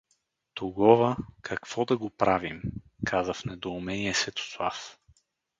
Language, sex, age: Bulgarian, male, 30-39